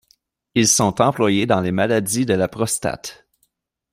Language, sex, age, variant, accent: French, male, 19-29, Français d'Amérique du Nord, Français du Canada